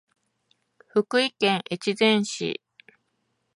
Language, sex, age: Japanese, female, 30-39